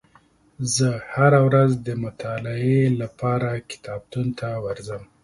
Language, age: Pashto, 40-49